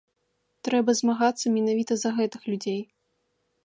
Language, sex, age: Belarusian, female, 19-29